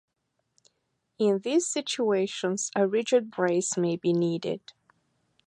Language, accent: English, United States English